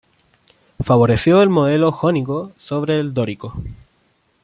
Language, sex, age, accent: Spanish, male, 19-29, Chileno: Chile, Cuyo